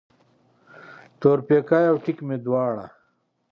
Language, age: Pashto, 40-49